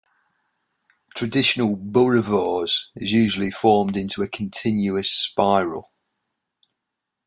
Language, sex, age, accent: English, male, 19-29, England English